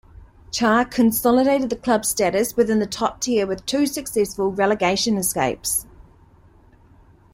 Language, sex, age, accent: English, female, 30-39, New Zealand English